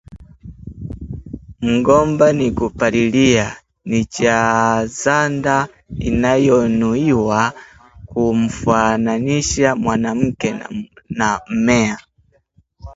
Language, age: Swahili, 19-29